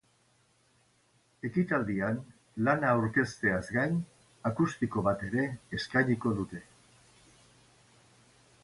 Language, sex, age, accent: Basque, male, 60-69, Erdialdekoa edo Nafarra (Gipuzkoa, Nafarroa)